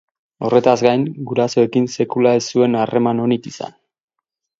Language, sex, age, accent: Basque, male, 30-39, Erdialdekoa edo Nafarra (Gipuzkoa, Nafarroa)